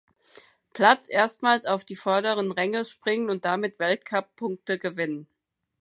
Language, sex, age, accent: German, female, 19-29, Deutschland Deutsch